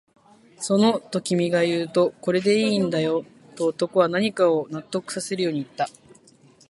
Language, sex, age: Japanese, female, 19-29